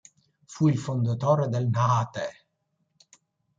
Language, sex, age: Italian, male, 60-69